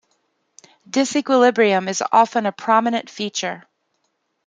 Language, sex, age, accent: English, female, 50-59, United States English